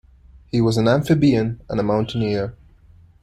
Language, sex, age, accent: English, male, 19-29, India and South Asia (India, Pakistan, Sri Lanka)